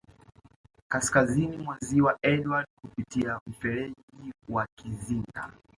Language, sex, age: Swahili, male, 19-29